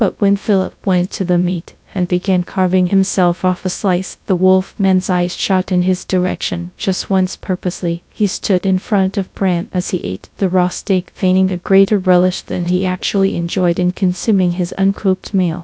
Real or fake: fake